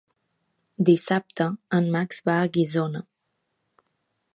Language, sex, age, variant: Catalan, female, 19-29, Central